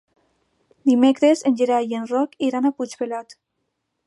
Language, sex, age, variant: Catalan, female, under 19, Alacantí